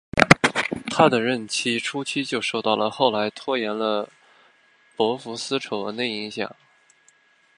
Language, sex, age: Chinese, male, 19-29